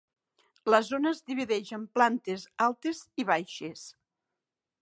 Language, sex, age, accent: Catalan, female, 60-69, occidental